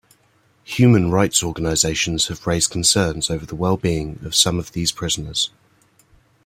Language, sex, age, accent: English, male, 19-29, England English